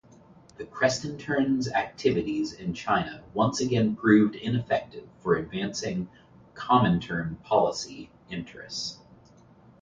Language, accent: English, United States English